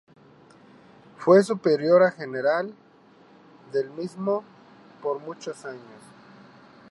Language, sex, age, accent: Spanish, male, 30-39, México